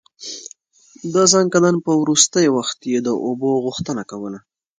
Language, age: Pashto, under 19